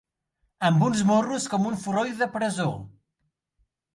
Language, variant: Catalan, Central